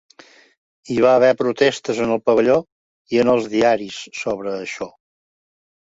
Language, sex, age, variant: Catalan, male, 70-79, Central